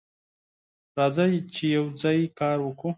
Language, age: Pashto, 19-29